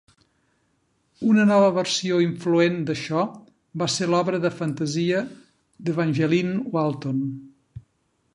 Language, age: Catalan, 60-69